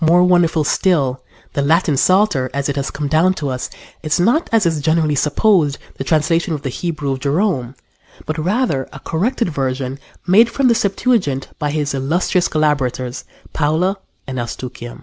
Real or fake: real